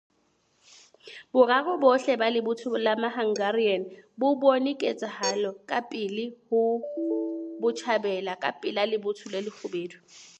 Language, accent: English, England English